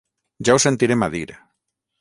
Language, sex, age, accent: Catalan, male, 40-49, valencià